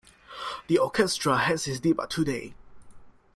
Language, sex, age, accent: English, male, 19-29, Malaysian English